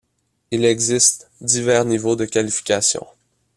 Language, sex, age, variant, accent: French, male, 19-29, Français d'Amérique du Nord, Français du Canada